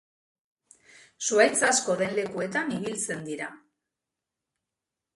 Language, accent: Basque, Mendebalekoa (Araba, Bizkaia, Gipuzkoako mendebaleko herri batzuk)